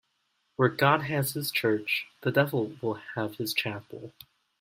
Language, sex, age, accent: English, male, 19-29, United States English